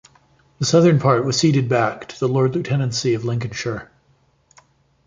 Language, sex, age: English, male, 40-49